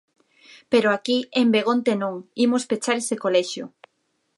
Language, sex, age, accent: Galician, female, 30-39, Normativo (estándar)